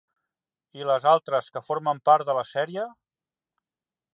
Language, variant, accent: Catalan, Central, central